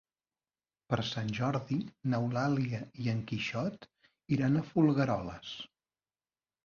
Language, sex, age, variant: Catalan, male, 40-49, Central